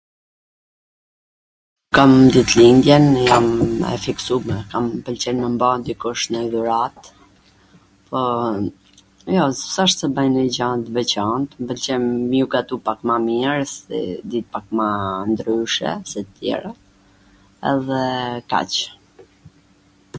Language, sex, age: Gheg Albanian, female, 40-49